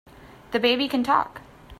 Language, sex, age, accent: English, female, 30-39, United States English